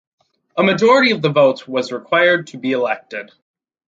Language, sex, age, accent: English, male, under 19, United States English